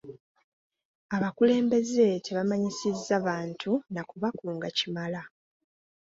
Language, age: Ganda, 30-39